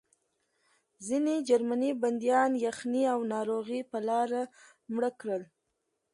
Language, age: Pashto, 19-29